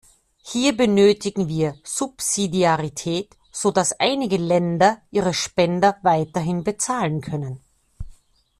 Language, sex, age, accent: German, female, 50-59, Österreichisches Deutsch